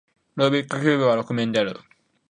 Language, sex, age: Japanese, male, 19-29